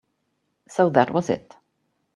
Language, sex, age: English, female, 50-59